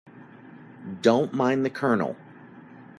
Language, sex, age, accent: English, male, 30-39, United States English